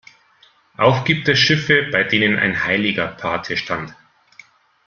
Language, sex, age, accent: German, male, 40-49, Deutschland Deutsch